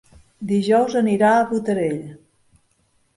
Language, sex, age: Catalan, female, 50-59